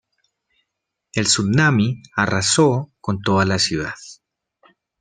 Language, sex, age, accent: Spanish, male, 30-39, Andino-Pacífico: Colombia, Perú, Ecuador, oeste de Bolivia y Venezuela andina